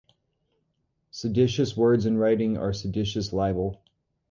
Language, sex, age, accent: English, male, 30-39, United States English